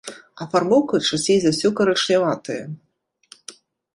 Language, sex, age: Belarusian, female, 30-39